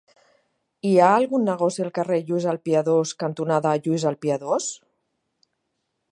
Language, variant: Catalan, Central